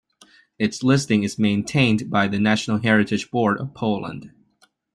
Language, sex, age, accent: English, male, 19-29, United States English